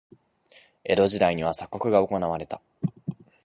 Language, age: Japanese, 19-29